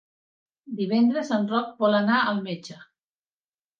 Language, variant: Catalan, Central